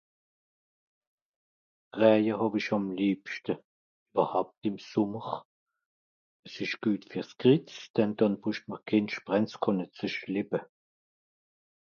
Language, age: Swiss German, 60-69